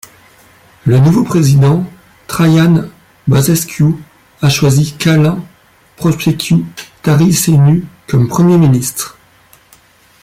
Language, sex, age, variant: French, male, 40-49, Français de métropole